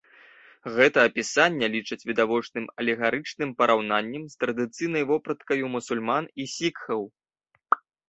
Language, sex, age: Belarusian, male, 19-29